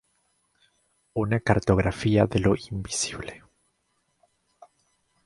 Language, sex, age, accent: Spanish, male, under 19, Andino-Pacífico: Colombia, Perú, Ecuador, oeste de Bolivia y Venezuela andina